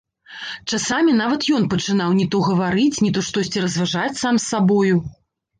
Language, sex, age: Belarusian, female, 40-49